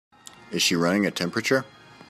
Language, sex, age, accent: English, male, 19-29, United States English